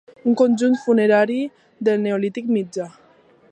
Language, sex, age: Catalan, female, under 19